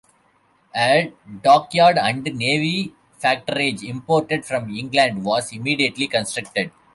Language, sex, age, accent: English, male, 40-49, India and South Asia (India, Pakistan, Sri Lanka)